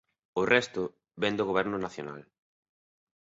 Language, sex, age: Galician, male, 30-39